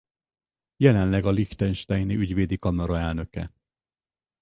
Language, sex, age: Hungarian, male, 50-59